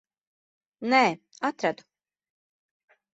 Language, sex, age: Latvian, male, 30-39